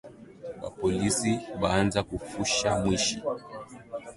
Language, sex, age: Swahili, male, 19-29